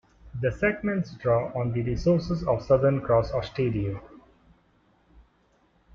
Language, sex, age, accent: English, male, 30-39, India and South Asia (India, Pakistan, Sri Lanka)